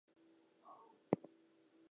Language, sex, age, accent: English, female, 19-29, Southern African (South Africa, Zimbabwe, Namibia)